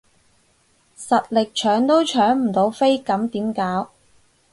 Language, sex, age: Cantonese, female, 19-29